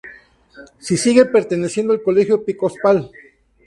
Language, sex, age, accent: Spanish, male, 50-59, México